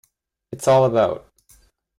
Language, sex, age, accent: English, male, 19-29, Canadian English